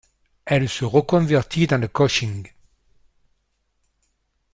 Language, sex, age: French, male, 70-79